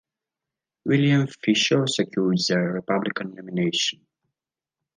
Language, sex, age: English, male, under 19